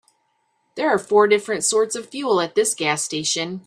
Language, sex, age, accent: English, female, 50-59, United States English